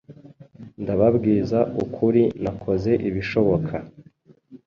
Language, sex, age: Kinyarwanda, male, 19-29